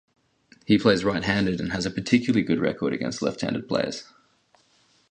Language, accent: English, Australian English